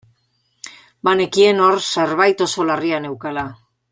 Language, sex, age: Basque, female, 60-69